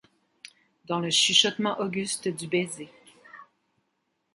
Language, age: French, 50-59